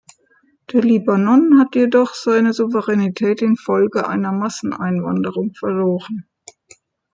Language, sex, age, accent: German, female, 60-69, Deutschland Deutsch